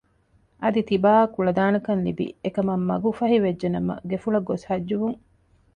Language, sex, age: Divehi, female, 40-49